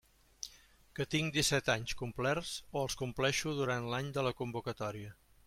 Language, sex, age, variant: Catalan, male, 50-59, Central